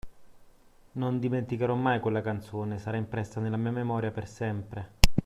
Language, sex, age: Italian, male, 19-29